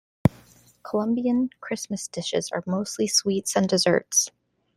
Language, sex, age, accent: English, female, 30-39, United States English